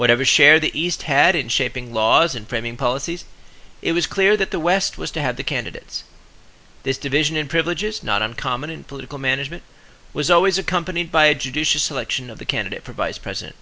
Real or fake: real